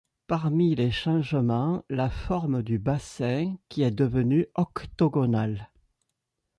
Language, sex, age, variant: French, male, 50-59, Français de métropole